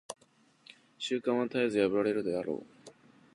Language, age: Japanese, under 19